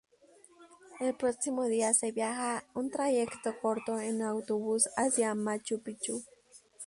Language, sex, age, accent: Spanish, female, under 19, México